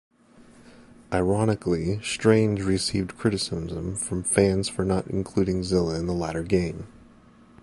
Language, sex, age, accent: English, male, 19-29, United States English